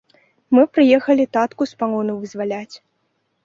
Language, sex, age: Belarusian, female, under 19